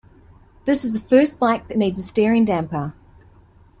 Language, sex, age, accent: English, female, 30-39, New Zealand English